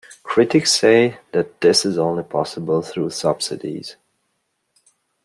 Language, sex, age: English, male, 30-39